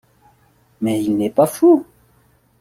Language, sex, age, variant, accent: French, male, 30-39, Français d'Afrique subsaharienne et des îles africaines, Français de Madagascar